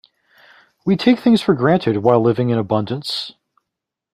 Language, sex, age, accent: English, male, 40-49, United States English